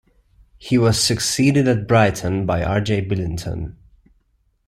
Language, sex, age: English, male, 30-39